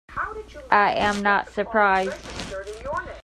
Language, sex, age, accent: English, female, 60-69, United States English